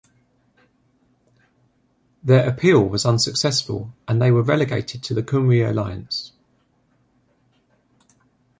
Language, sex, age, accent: English, male, 40-49, England English